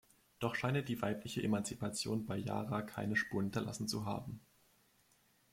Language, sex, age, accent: German, male, 19-29, Deutschland Deutsch